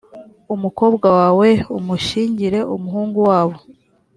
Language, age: Kinyarwanda, 19-29